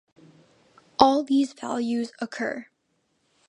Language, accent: English, United States English